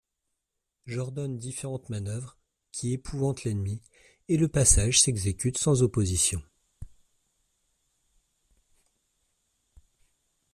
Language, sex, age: French, male, 30-39